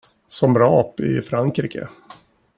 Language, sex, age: Swedish, male, 40-49